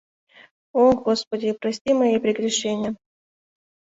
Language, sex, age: Mari, female, 19-29